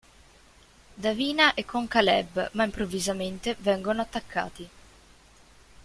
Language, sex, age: Italian, female, 19-29